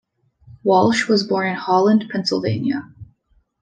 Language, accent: English, Canadian English